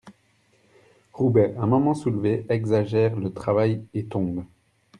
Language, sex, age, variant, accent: French, male, 30-39, Français d'Europe, Français de Belgique